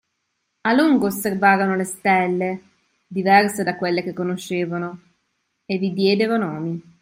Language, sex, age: Italian, female, 30-39